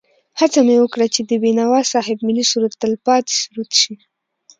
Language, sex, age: Pashto, female, 19-29